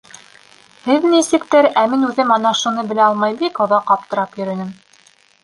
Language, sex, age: Bashkir, female, 19-29